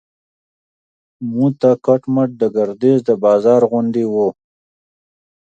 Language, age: Pashto, 30-39